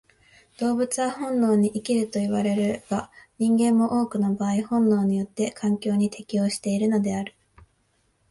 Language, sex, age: Japanese, female, 19-29